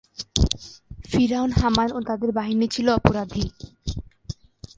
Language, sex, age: Bengali, female, 19-29